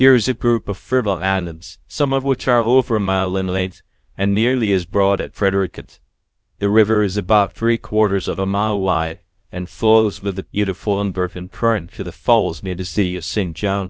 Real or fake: fake